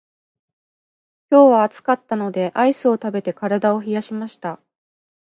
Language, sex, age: Japanese, female, 30-39